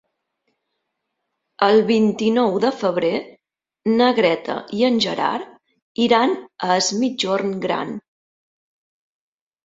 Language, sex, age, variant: Catalan, female, 40-49, Central